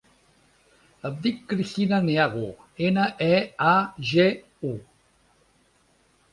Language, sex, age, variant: Catalan, male, 60-69, Central